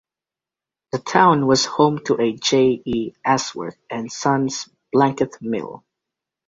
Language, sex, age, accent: English, male, under 19, England English